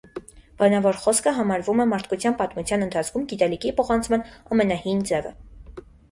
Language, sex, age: Armenian, female, 19-29